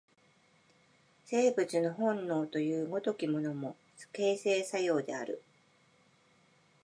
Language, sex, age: Japanese, female, 50-59